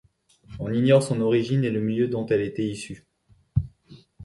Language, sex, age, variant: French, male, 40-49, Français de métropole